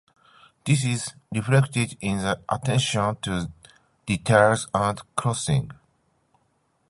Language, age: English, 50-59